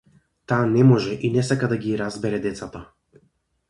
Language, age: Macedonian, 19-29